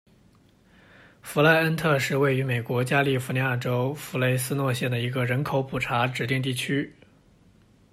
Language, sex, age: Chinese, male, 19-29